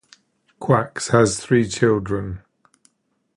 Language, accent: English, England English